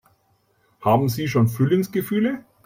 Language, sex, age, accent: German, male, 40-49, Deutschland Deutsch